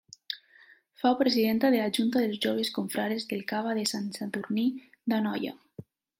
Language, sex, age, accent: Catalan, female, 19-29, valencià